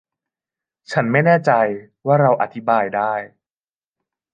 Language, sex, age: Thai, male, 19-29